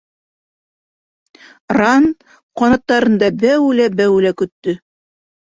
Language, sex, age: Bashkir, female, 60-69